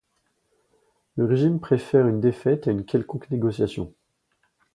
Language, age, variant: French, 40-49, Français de métropole